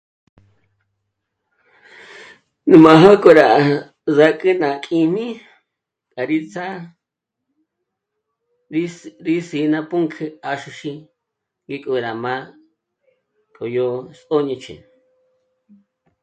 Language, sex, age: Michoacán Mazahua, female, 60-69